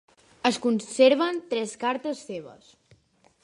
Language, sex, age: Catalan, female, under 19